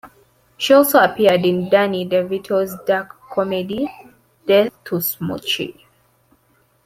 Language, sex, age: English, female, 19-29